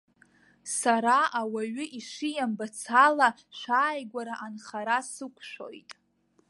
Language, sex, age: Abkhazian, female, under 19